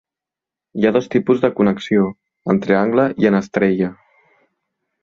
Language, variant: Catalan, Central